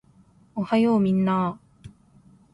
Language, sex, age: Japanese, female, 19-29